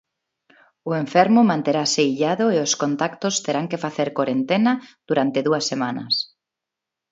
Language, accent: Galician, Neofalante